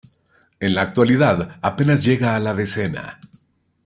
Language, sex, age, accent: Spanish, male, 40-49, México